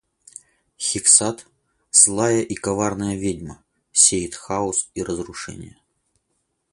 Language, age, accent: Russian, 19-29, Русский